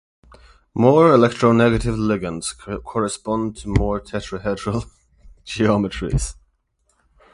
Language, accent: English, United States English; England English